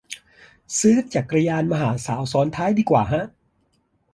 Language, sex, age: Thai, male, 40-49